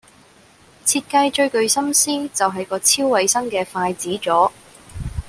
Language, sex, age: Cantonese, female, 19-29